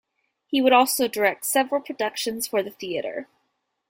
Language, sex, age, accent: English, female, 19-29, United States English